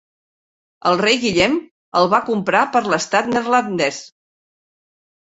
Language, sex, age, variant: Catalan, female, 60-69, Central